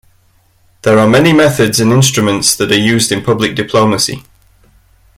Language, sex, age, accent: English, male, 30-39, England English